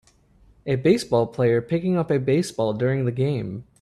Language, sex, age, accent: English, male, 30-39, United States English